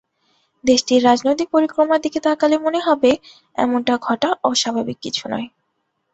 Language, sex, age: Bengali, female, 19-29